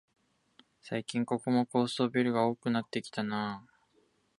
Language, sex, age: Japanese, male, under 19